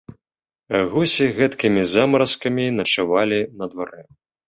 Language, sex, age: Belarusian, male, 19-29